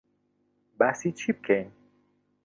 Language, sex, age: Central Kurdish, male, 19-29